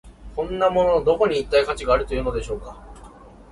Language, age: Japanese, 19-29